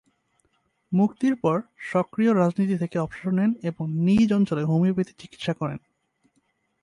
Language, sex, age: Bengali, male, 19-29